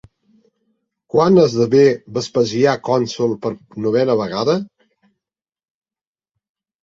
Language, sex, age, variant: Catalan, male, 60-69, Central